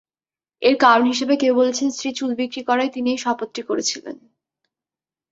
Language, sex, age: Bengali, female, 19-29